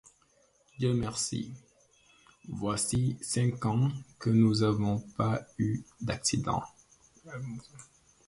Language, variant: French, Français d'Afrique subsaharienne et des îles africaines